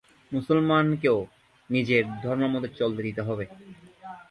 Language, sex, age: Bengali, male, 19-29